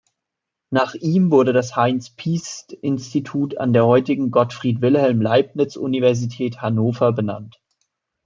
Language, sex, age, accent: German, male, 19-29, Deutschland Deutsch